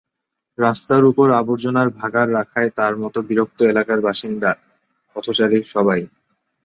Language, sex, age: Bengali, male, 19-29